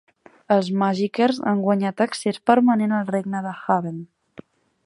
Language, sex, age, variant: Catalan, female, 19-29, Central